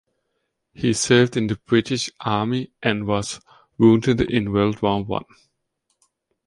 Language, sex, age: English, male, 19-29